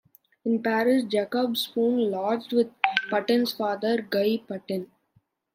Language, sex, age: English, male, under 19